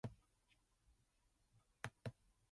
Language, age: English, 19-29